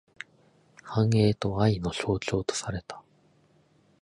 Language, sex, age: Japanese, male, 19-29